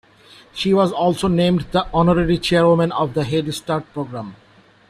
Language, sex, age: English, male, 40-49